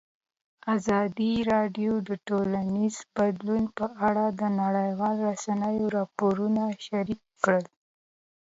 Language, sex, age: Pashto, female, 19-29